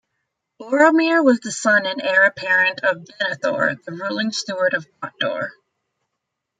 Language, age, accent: English, 19-29, United States English